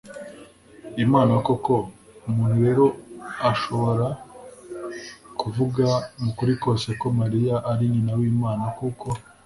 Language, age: Kinyarwanda, 19-29